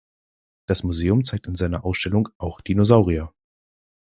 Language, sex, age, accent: German, male, 19-29, Deutschland Deutsch